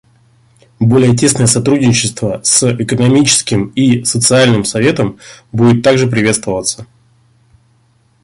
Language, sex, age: Russian, male, 30-39